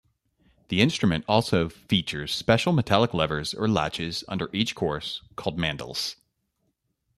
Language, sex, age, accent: English, male, 30-39, United States English